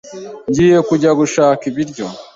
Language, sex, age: Kinyarwanda, male, 19-29